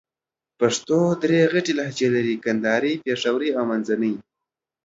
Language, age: Pashto, under 19